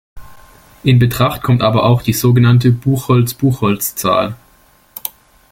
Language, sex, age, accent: German, male, 19-29, Deutschland Deutsch